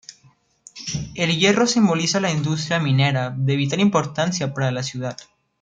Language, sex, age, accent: Spanish, male, under 19, México